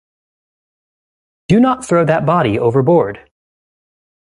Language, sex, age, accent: English, male, 19-29, United States English